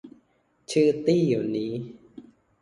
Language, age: Thai, 19-29